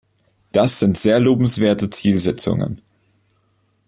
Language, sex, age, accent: German, male, 19-29, Deutschland Deutsch